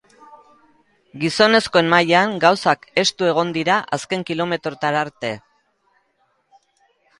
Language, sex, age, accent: Basque, female, 60-69, Erdialdekoa edo Nafarra (Gipuzkoa, Nafarroa)